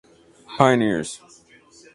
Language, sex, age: English, male, 30-39